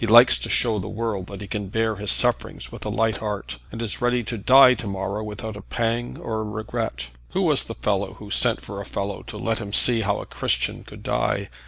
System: none